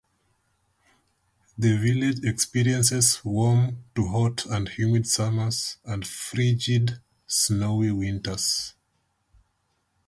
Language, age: English, 19-29